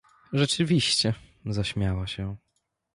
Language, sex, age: Polish, male, 19-29